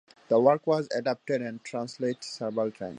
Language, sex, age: English, male, 19-29